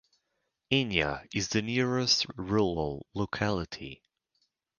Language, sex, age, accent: English, male, 19-29, United States English